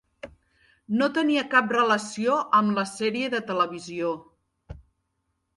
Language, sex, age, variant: Catalan, female, 40-49, Septentrional